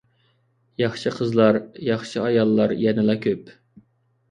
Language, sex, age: Uyghur, male, 19-29